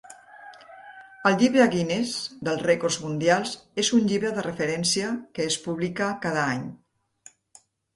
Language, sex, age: Catalan, female, 60-69